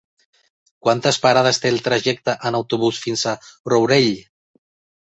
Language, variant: Catalan, Central